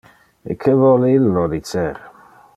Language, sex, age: Interlingua, male, 40-49